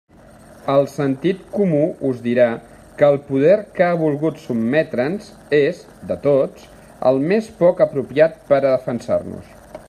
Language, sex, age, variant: Catalan, male, 40-49, Central